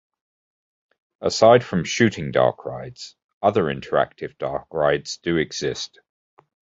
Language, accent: English, England English